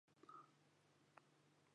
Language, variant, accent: Catalan, Central, central